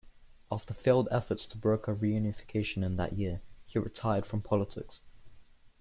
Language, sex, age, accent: English, male, under 19, England English